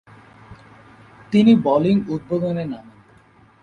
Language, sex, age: Bengali, male, 19-29